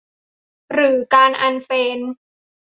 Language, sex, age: Thai, female, 19-29